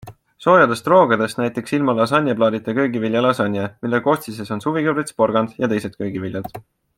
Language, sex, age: Estonian, male, 19-29